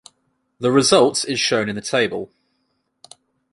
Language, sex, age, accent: English, male, 19-29, England English